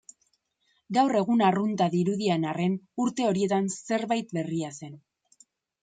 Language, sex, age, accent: Basque, female, 19-29, Erdialdekoa edo Nafarra (Gipuzkoa, Nafarroa)